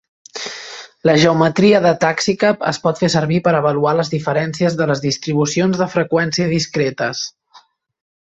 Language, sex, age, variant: Catalan, male, 19-29, Central